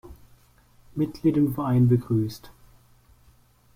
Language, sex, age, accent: German, male, 19-29, Deutschland Deutsch